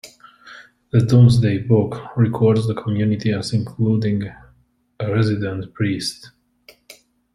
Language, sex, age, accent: English, male, 30-39, United States English